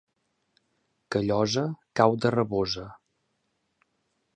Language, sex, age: Catalan, male, 40-49